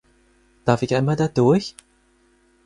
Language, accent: German, Deutschland Deutsch